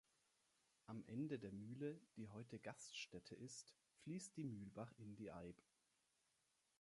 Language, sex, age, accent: German, male, 19-29, Deutschland Deutsch